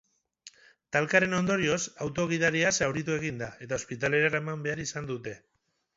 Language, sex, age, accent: Basque, male, 30-39, Mendebalekoa (Araba, Bizkaia, Gipuzkoako mendebaleko herri batzuk)